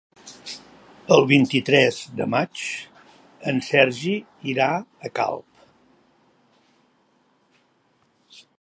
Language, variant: Catalan, Central